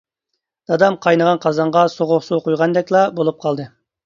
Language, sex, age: Uyghur, male, 30-39